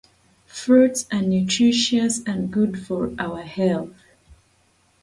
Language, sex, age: English, female, 30-39